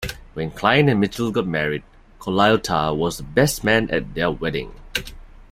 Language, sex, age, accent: English, male, 30-39, Singaporean English